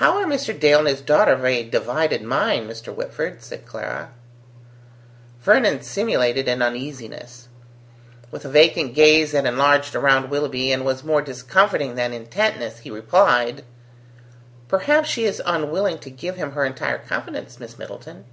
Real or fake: real